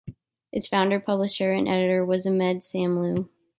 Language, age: English, 19-29